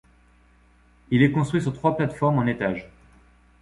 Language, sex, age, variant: French, male, 40-49, Français de métropole